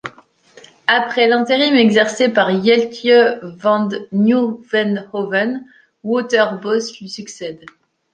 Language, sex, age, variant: French, male, 19-29, Français de métropole